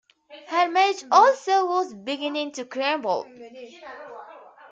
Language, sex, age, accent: English, female, 19-29, United States English